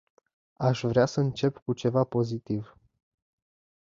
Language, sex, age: Romanian, male, 19-29